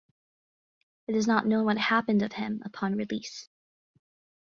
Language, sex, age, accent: English, female, 19-29, United States English